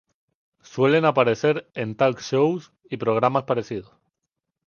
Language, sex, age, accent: Spanish, male, 19-29, España: Islas Canarias